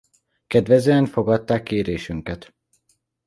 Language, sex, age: Hungarian, male, under 19